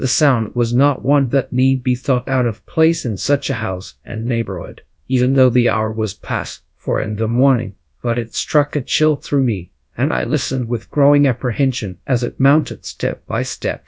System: TTS, GradTTS